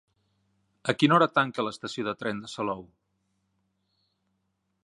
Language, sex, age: Catalan, male, 50-59